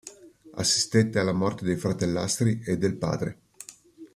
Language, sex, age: Italian, male, 50-59